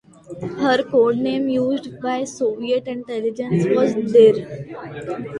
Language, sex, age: English, female, under 19